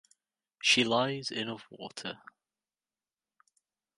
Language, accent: English, England English